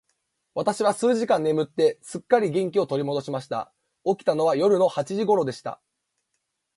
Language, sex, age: Japanese, male, 19-29